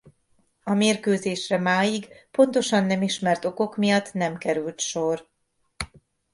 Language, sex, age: Hungarian, female, 40-49